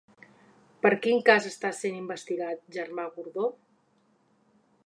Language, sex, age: Catalan, female, 30-39